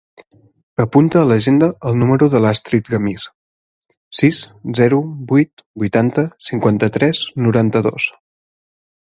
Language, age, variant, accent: Catalan, 30-39, Central, central; Garrotxi